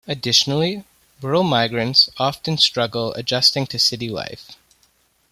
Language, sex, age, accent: English, male, 19-29, United States English